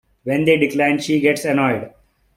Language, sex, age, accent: English, male, 30-39, India and South Asia (India, Pakistan, Sri Lanka)